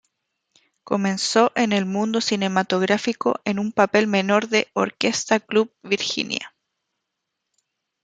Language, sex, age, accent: Spanish, female, 30-39, Chileno: Chile, Cuyo